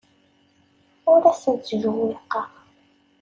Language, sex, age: Kabyle, female, 19-29